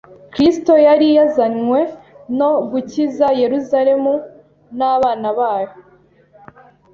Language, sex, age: Kinyarwanda, female, 19-29